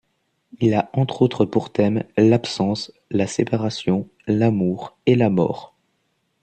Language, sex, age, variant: French, male, under 19, Français de métropole